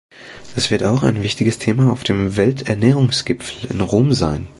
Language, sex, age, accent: German, male, 19-29, Deutschland Deutsch